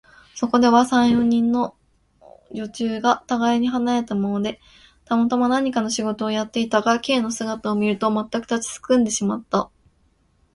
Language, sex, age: Japanese, female, 19-29